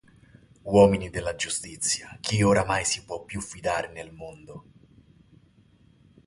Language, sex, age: Italian, male, 19-29